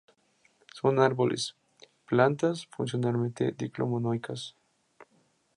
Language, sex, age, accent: Spanish, male, 19-29, México